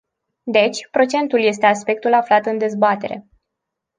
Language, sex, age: Romanian, female, 19-29